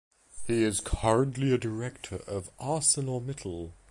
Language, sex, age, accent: English, male, 30-39, England English